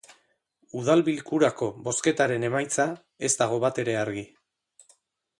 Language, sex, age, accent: Basque, male, 40-49, Erdialdekoa edo Nafarra (Gipuzkoa, Nafarroa)